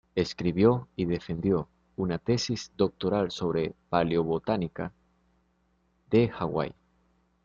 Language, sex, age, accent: Spanish, male, 19-29, Caribe: Cuba, Venezuela, Puerto Rico, República Dominicana, Panamá, Colombia caribeña, México caribeño, Costa del golfo de México